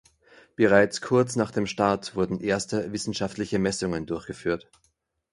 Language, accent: German, Österreichisches Deutsch